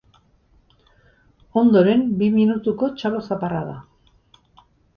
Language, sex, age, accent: Basque, female, 50-59, Erdialdekoa edo Nafarra (Gipuzkoa, Nafarroa)